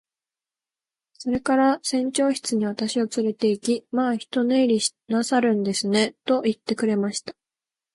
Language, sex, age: Japanese, female, 19-29